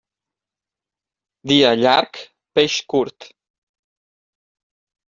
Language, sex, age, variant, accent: Catalan, male, 30-39, Valencià meridional, central; valencià